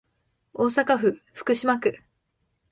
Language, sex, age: Japanese, female, 19-29